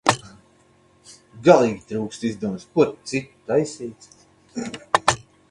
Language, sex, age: Latvian, male, 30-39